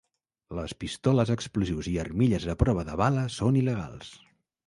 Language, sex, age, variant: Catalan, male, 40-49, Central